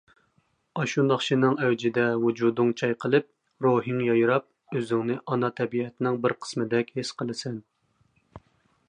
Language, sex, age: Uyghur, male, 19-29